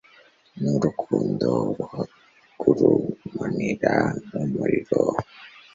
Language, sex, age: Kinyarwanda, male, 19-29